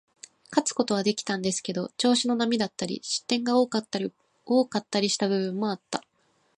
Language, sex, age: Japanese, female, 19-29